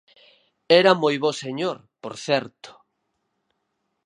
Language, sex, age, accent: Galician, male, 50-59, Oriental (común en zona oriental)